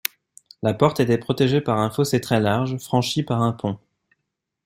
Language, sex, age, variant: French, male, 19-29, Français de métropole